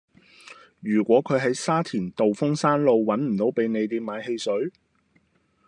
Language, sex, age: Cantonese, male, 19-29